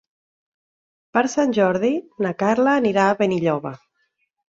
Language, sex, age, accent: Catalan, female, 40-49, Oriental